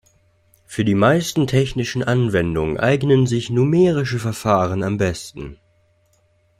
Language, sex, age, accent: German, male, 19-29, Deutschland Deutsch